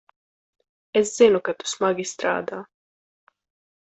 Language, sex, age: Latvian, female, under 19